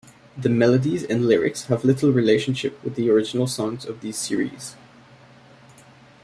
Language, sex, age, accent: English, male, 19-29, Canadian English